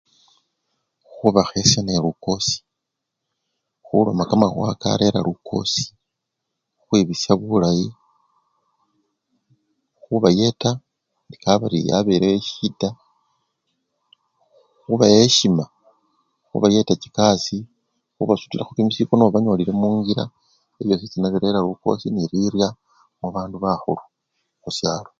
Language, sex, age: Luyia, male, 50-59